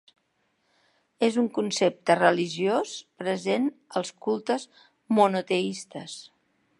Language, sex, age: Catalan, female, 60-69